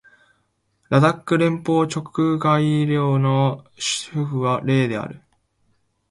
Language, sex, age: Japanese, male, 19-29